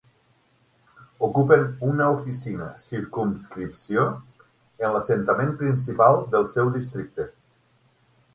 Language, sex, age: Catalan, male, 50-59